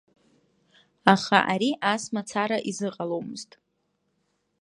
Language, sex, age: Abkhazian, female, under 19